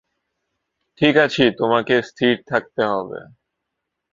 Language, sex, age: Bengali, male, 19-29